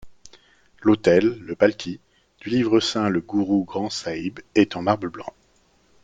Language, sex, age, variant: French, male, 30-39, Français de métropole